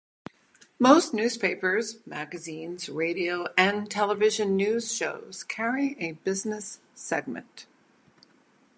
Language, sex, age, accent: English, female, 60-69, United States English